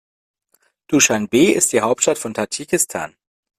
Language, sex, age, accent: German, female, 30-39, Deutschland Deutsch